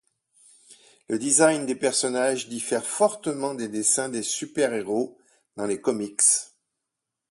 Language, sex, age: French, male, 60-69